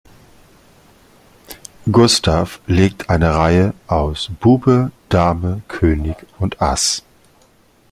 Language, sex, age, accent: German, male, 40-49, Deutschland Deutsch